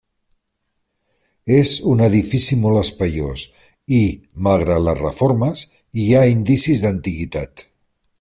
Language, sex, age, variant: Catalan, male, 60-69, Central